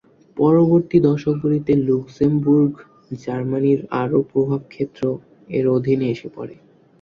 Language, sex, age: Bengali, male, under 19